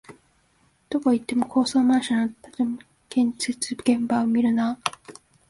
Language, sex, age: Japanese, female, 19-29